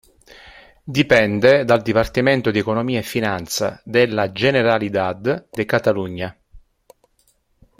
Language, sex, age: Italian, male, 50-59